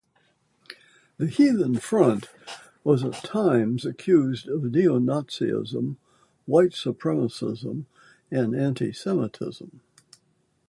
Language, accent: English, United States English